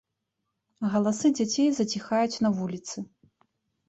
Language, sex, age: Belarusian, female, 19-29